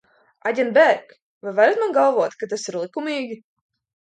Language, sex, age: Latvian, female, under 19